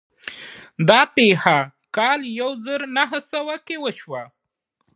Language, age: Pashto, 19-29